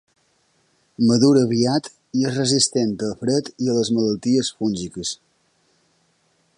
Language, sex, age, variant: Catalan, male, 19-29, Balear